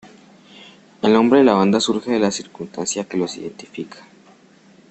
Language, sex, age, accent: Spanish, male, under 19, Andino-Pacífico: Colombia, Perú, Ecuador, oeste de Bolivia y Venezuela andina